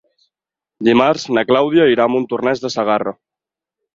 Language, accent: Catalan, nord-oriental